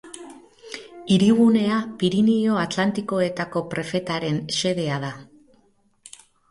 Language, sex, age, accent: Basque, female, 50-59, Mendebalekoa (Araba, Bizkaia, Gipuzkoako mendebaleko herri batzuk)